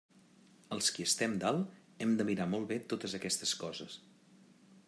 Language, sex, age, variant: Catalan, male, 40-49, Central